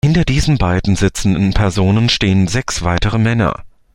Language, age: German, 30-39